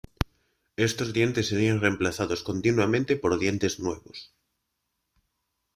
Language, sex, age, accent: Spanish, male, 19-29, España: Norte peninsular (Asturias, Castilla y León, Cantabria, País Vasco, Navarra, Aragón, La Rioja, Guadalajara, Cuenca)